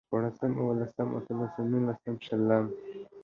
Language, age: Pashto, under 19